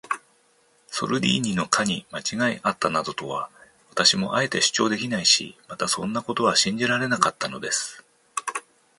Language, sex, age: Japanese, male, 50-59